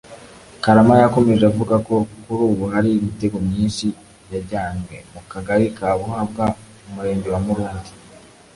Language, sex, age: Kinyarwanda, male, 19-29